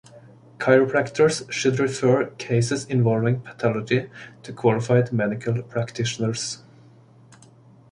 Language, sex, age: English, male, 30-39